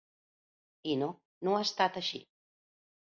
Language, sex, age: Catalan, female, 40-49